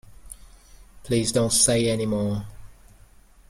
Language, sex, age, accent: English, male, 30-39, United States English